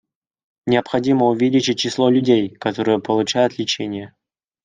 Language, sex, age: Russian, male, 19-29